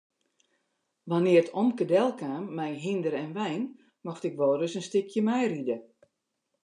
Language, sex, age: Western Frisian, female, 60-69